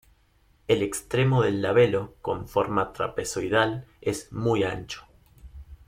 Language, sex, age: Spanish, male, 19-29